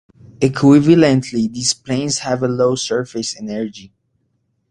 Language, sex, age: English, male, 19-29